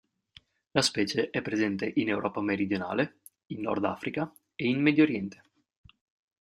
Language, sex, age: Italian, male, 19-29